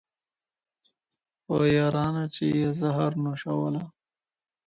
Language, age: Pashto, 19-29